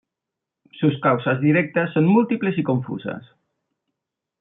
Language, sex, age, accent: Spanish, male, 40-49, España: Norte peninsular (Asturias, Castilla y León, Cantabria, País Vasco, Navarra, Aragón, La Rioja, Guadalajara, Cuenca)